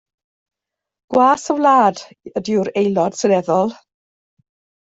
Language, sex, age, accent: Welsh, female, 50-59, Y Deyrnas Unedig Cymraeg